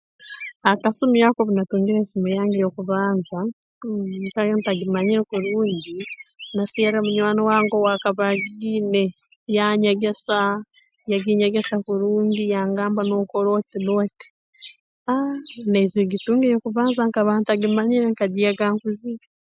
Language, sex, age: Tooro, female, 19-29